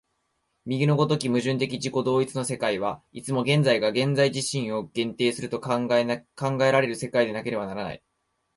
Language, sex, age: Japanese, male, 19-29